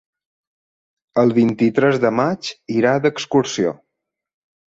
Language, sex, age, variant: Catalan, male, 30-39, Balear